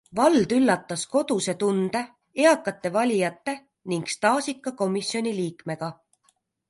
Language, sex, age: Estonian, female, 30-39